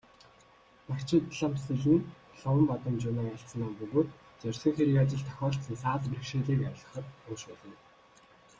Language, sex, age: Mongolian, male, 19-29